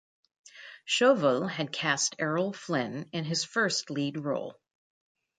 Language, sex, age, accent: English, female, 40-49, United States English